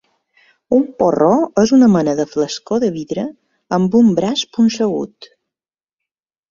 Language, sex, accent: Catalan, female, mallorquí